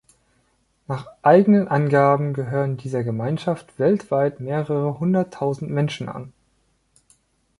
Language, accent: German, Deutschland Deutsch